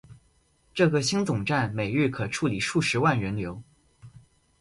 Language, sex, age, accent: Chinese, male, under 19, 出生地：上海市